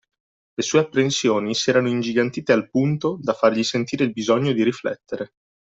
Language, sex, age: Italian, male, 30-39